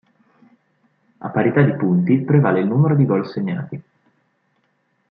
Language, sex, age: Italian, male, 19-29